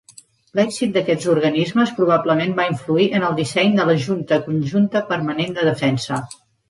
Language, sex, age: Catalan, female, 50-59